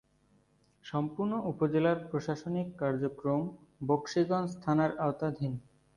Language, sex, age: Bengali, male, 19-29